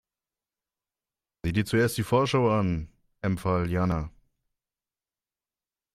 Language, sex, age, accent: German, male, 19-29, Deutschland Deutsch